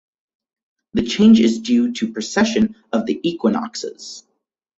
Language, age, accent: English, 19-29, United States English